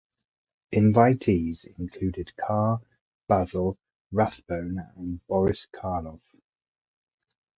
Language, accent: English, England English